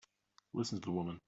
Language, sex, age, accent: English, male, 30-39, Australian English